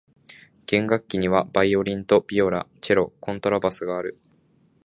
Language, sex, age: Japanese, male, 19-29